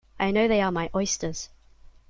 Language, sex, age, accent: English, female, under 19, England English